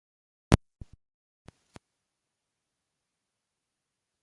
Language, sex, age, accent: Spanish, male, 40-49, Rioplatense: Argentina, Uruguay, este de Bolivia, Paraguay